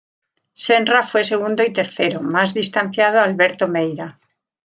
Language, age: Spanish, 60-69